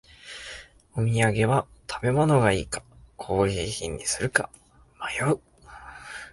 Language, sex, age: Japanese, male, 19-29